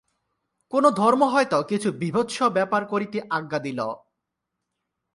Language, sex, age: Bengali, male, 19-29